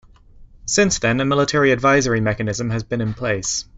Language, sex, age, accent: English, male, 30-39, Canadian English